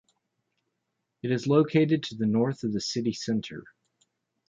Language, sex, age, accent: English, male, 40-49, United States English